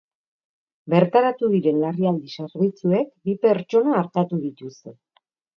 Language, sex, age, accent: Basque, female, 50-59, Mendebalekoa (Araba, Bizkaia, Gipuzkoako mendebaleko herri batzuk)